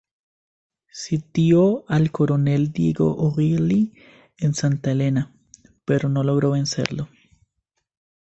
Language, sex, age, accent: Spanish, male, 19-29, Andino-Pacífico: Colombia, Perú, Ecuador, oeste de Bolivia y Venezuela andina